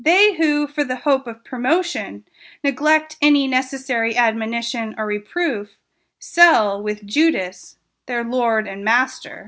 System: none